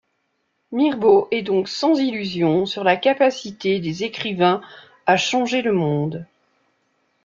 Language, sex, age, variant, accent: French, female, 50-59, Français d'Europe, Français de Suisse